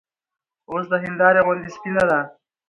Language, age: Pashto, under 19